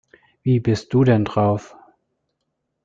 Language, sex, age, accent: German, male, 40-49, Deutschland Deutsch